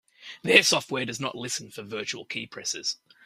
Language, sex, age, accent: English, male, 40-49, Australian English